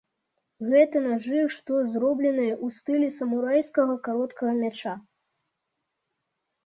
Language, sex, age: Belarusian, male, 30-39